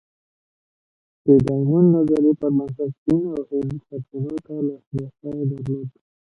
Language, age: Pashto, 19-29